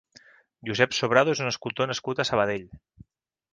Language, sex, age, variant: Catalan, male, 40-49, Central